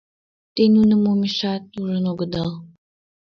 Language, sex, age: Mari, female, under 19